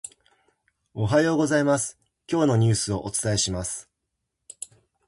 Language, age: Japanese, 50-59